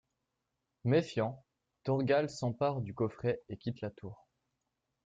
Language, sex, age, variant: French, male, 19-29, Français de métropole